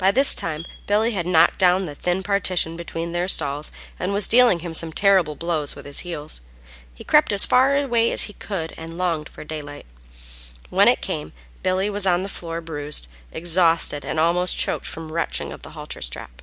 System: none